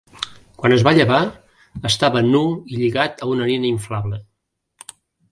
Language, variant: Catalan, Central